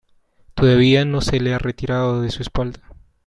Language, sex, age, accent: Spanish, male, 19-29, Andino-Pacífico: Colombia, Perú, Ecuador, oeste de Bolivia y Venezuela andina